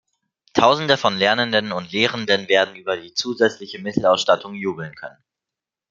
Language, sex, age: German, male, under 19